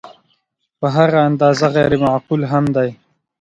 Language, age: Pashto, 19-29